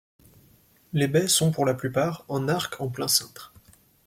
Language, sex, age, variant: French, male, 19-29, Français de métropole